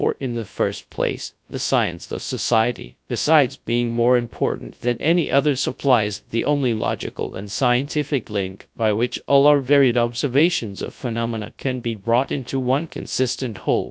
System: TTS, GradTTS